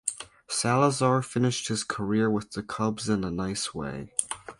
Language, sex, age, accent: English, male, under 19, Canadian English